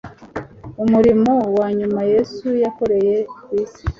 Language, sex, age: Kinyarwanda, female, 30-39